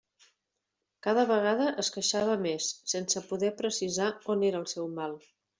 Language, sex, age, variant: Catalan, female, 50-59, Central